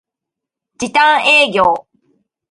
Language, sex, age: Japanese, female, 40-49